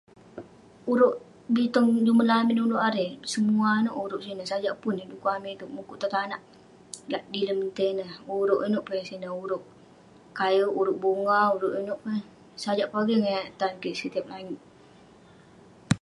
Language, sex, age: Western Penan, female, under 19